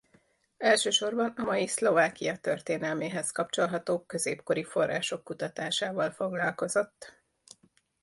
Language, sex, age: Hungarian, female, 40-49